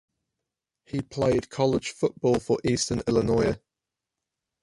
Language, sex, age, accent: English, male, 19-29, New Zealand English